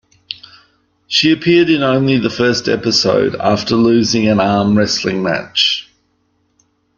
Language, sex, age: English, male, 40-49